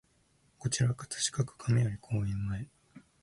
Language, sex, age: Japanese, male, 19-29